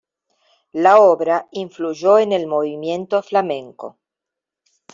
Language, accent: Spanish, Rioplatense: Argentina, Uruguay, este de Bolivia, Paraguay